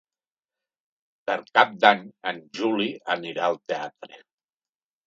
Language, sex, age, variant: Catalan, male, 60-69, Nord-Occidental